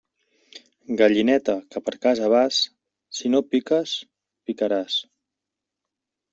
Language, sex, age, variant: Catalan, male, 19-29, Central